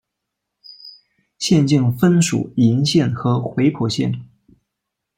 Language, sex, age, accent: Chinese, male, 19-29, 出生地：四川省